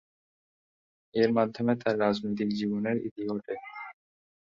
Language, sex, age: Bengali, male, 19-29